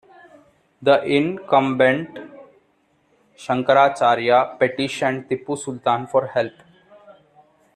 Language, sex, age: English, male, under 19